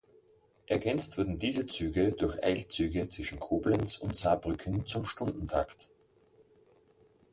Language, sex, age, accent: German, male, 50-59, Österreichisches Deutsch